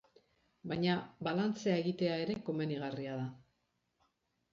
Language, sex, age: Basque, female, 50-59